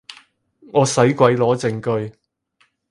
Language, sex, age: Cantonese, male, 30-39